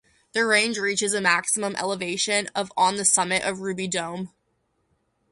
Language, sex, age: English, female, under 19